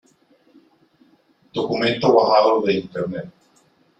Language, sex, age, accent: Spanish, male, 60-69, Caribe: Cuba, Venezuela, Puerto Rico, República Dominicana, Panamá, Colombia caribeña, México caribeño, Costa del golfo de México